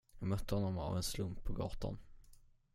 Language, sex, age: Swedish, male, under 19